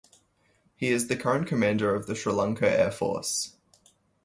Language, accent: English, Australian English